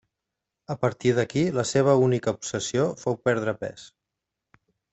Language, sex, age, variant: Catalan, male, 30-39, Central